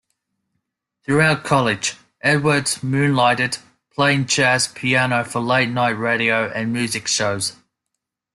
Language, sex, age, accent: English, male, 19-29, Australian English